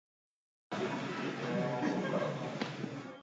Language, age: English, 19-29